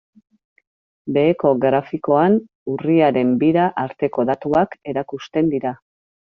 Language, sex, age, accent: Basque, female, 40-49, Erdialdekoa edo Nafarra (Gipuzkoa, Nafarroa)